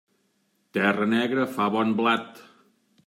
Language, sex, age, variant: Catalan, male, 50-59, Central